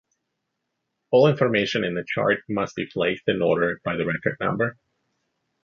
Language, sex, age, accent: English, male, 30-39, United States English